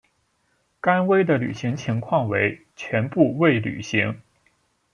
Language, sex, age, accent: Chinese, male, 19-29, 出生地：山东省